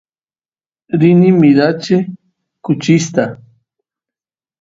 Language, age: Santiago del Estero Quichua, 40-49